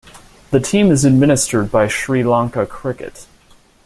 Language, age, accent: English, 19-29, United States English